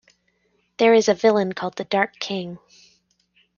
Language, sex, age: English, female, 30-39